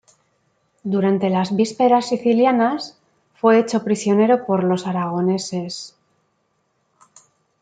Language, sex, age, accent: Spanish, female, 40-49, España: Norte peninsular (Asturias, Castilla y León, Cantabria, País Vasco, Navarra, Aragón, La Rioja, Guadalajara, Cuenca)